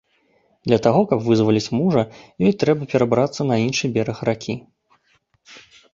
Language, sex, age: Belarusian, male, 30-39